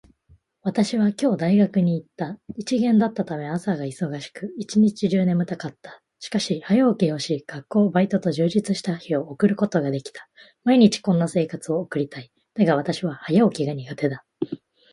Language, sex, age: Japanese, female, 19-29